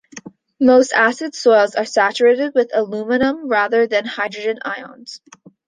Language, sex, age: English, female, under 19